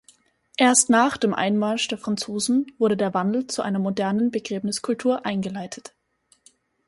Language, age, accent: German, 19-29, Österreichisches Deutsch